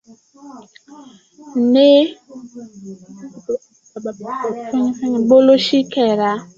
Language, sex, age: Dyula, female, 19-29